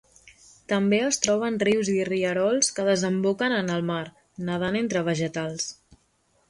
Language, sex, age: Catalan, female, 19-29